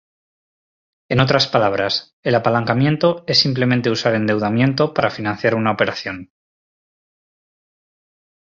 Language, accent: Spanish, España: Norte peninsular (Asturias, Castilla y León, Cantabria, País Vasco, Navarra, Aragón, La Rioja, Guadalajara, Cuenca)